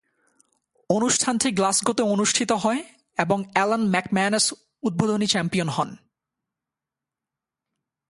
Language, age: Bengali, 19-29